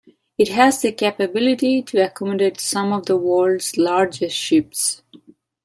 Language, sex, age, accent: English, female, 30-39, India and South Asia (India, Pakistan, Sri Lanka)